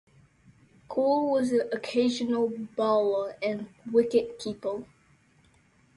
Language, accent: English, United States English